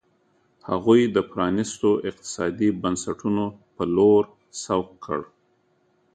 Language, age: Pashto, 50-59